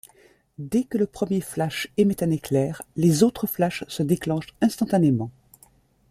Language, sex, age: French, female, 50-59